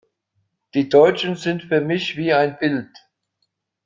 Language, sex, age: German, male, 60-69